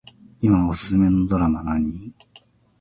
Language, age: Japanese, 19-29